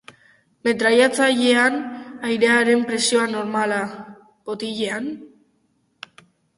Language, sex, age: Basque, female, under 19